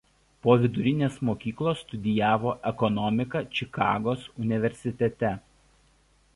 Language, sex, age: Lithuanian, male, 30-39